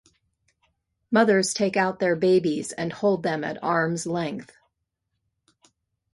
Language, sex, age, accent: English, female, 60-69, United States English